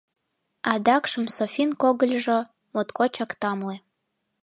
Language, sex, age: Mari, female, 19-29